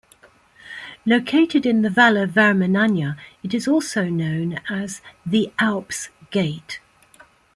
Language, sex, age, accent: English, female, 70-79, England English